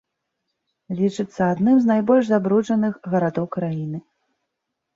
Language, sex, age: Belarusian, female, 30-39